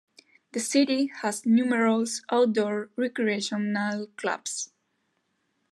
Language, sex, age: English, female, under 19